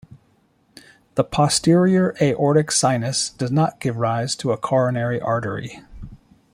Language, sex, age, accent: English, male, 50-59, United States English